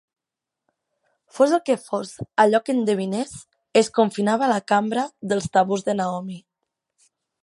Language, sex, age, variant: Catalan, female, 19-29, Central